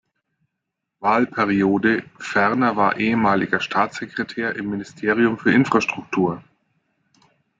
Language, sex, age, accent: German, male, 40-49, Deutschland Deutsch